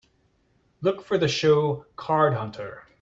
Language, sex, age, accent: English, male, 40-49, United States English